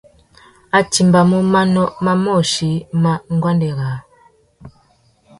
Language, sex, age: Tuki, female, 30-39